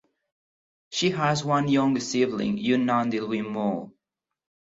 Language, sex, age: English, male, under 19